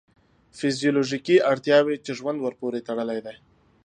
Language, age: Pashto, 19-29